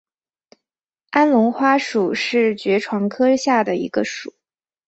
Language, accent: Chinese, 出生地：江苏省